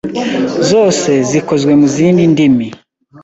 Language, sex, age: Kinyarwanda, male, 19-29